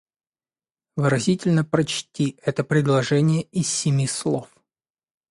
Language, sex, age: Russian, male, 30-39